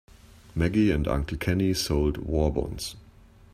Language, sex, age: English, male, 50-59